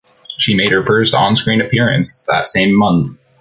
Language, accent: English, United States English